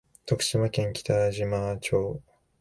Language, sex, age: Japanese, male, 19-29